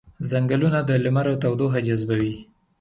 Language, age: Pashto, 19-29